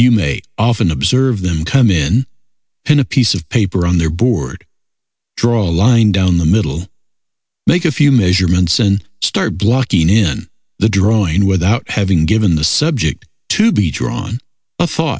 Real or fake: real